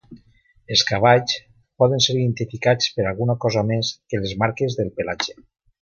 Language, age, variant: Catalan, 50-59, Valencià meridional